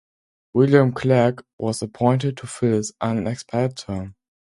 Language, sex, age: English, male, under 19